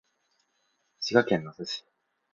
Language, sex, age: Japanese, male, 19-29